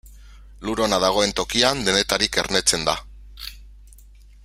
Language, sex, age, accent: Basque, male, 30-39, Mendebalekoa (Araba, Bizkaia, Gipuzkoako mendebaleko herri batzuk)